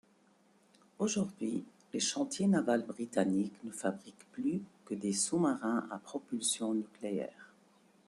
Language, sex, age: French, female, 50-59